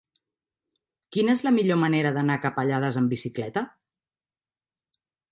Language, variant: Catalan, Central